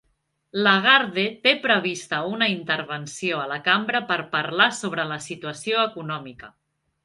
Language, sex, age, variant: Catalan, female, 30-39, Central